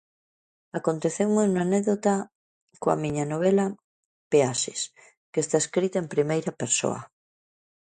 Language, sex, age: Galician, female, 40-49